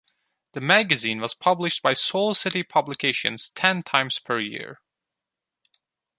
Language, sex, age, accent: English, male, 19-29, United States English